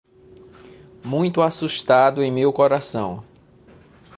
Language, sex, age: Portuguese, male, 40-49